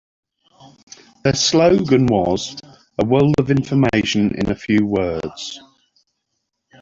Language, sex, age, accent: English, male, 50-59, England English